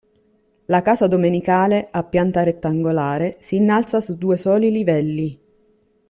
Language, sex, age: Italian, female, 30-39